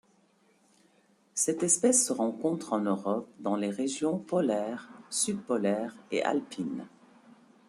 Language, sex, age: French, female, 50-59